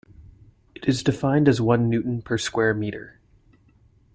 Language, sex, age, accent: English, male, 30-39, Canadian English